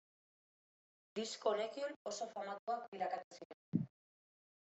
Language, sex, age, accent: Basque, female, 19-29, Mendebalekoa (Araba, Bizkaia, Gipuzkoako mendebaleko herri batzuk)